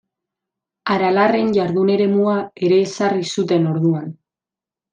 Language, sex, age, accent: Basque, female, 19-29, Mendebalekoa (Araba, Bizkaia, Gipuzkoako mendebaleko herri batzuk)